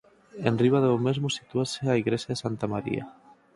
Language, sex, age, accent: Galician, male, 19-29, Normativo (estándar)